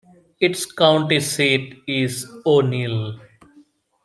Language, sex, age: English, male, 40-49